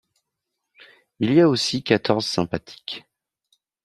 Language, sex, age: French, male, 40-49